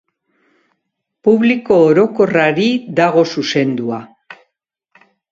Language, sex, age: Basque, female, 60-69